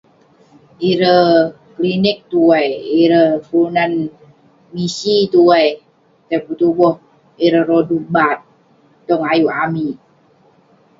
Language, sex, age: Western Penan, female, 30-39